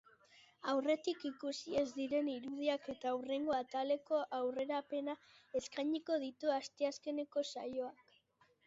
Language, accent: Basque, Mendebalekoa (Araba, Bizkaia, Gipuzkoako mendebaleko herri batzuk)